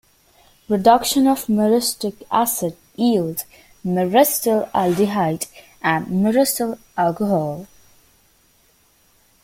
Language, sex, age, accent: English, female, under 19, United States English